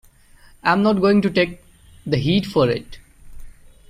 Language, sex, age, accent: English, male, 19-29, India and South Asia (India, Pakistan, Sri Lanka)